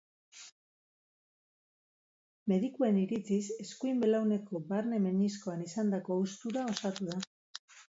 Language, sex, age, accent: Basque, female, 50-59, Mendebalekoa (Araba, Bizkaia, Gipuzkoako mendebaleko herri batzuk)